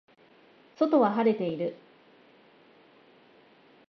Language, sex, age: Japanese, female, 30-39